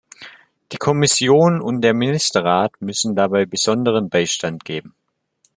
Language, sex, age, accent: German, male, under 19, Deutschland Deutsch